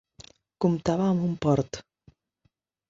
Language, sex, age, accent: Catalan, female, 19-29, aprenent (recent, des del castellà)